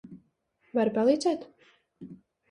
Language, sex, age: Latvian, female, 30-39